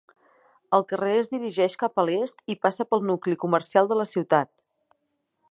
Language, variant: Catalan, Nord-Occidental